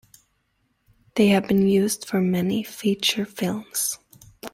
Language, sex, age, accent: English, female, 19-29, England English